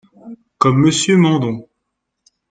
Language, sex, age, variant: French, male, 30-39, Français de métropole